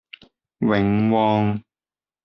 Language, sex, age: Cantonese, male, 19-29